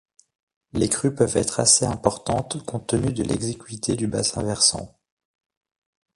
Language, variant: French, Français de métropole